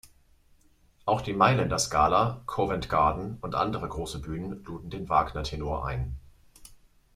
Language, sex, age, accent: German, male, 30-39, Deutschland Deutsch